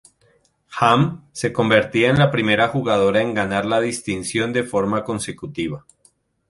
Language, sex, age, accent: Spanish, male, 40-49, Andino-Pacífico: Colombia, Perú, Ecuador, oeste de Bolivia y Venezuela andina